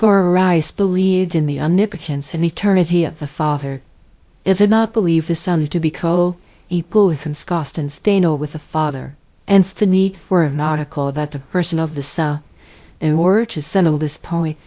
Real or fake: fake